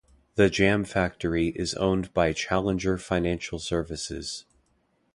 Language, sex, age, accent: English, male, 30-39, United States English